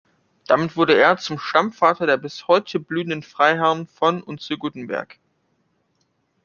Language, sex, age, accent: German, male, under 19, Deutschland Deutsch